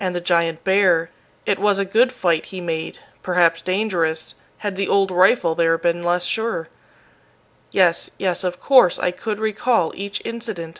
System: none